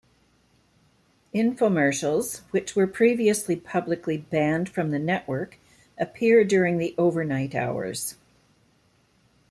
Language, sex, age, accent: English, female, 60-69, Canadian English